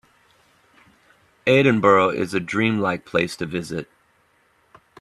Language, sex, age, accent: English, male, 40-49, United States English